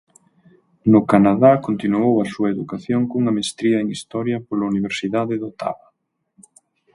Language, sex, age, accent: Galician, male, 30-39, Normativo (estándar)